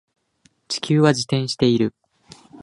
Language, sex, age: Japanese, male, 19-29